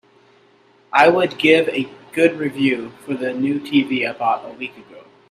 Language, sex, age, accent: English, male, 19-29, United States English